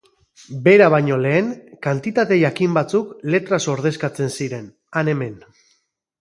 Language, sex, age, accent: Basque, male, 30-39, Mendebalekoa (Araba, Bizkaia, Gipuzkoako mendebaleko herri batzuk)